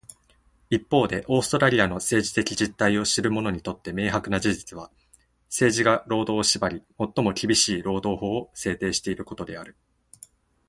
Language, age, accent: Japanese, 19-29, 東京; 関東